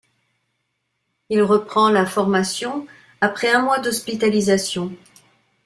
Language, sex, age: French, female, 60-69